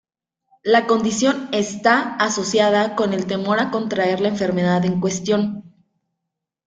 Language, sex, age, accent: Spanish, female, 19-29, México